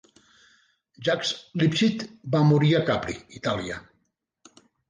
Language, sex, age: Catalan, female, 60-69